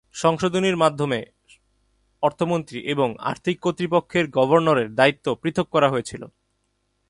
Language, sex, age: Bengali, male, 19-29